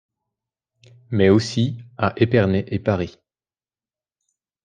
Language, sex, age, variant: French, male, 19-29, Français de métropole